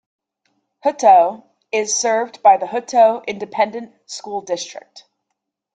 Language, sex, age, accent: English, female, 30-39, United States English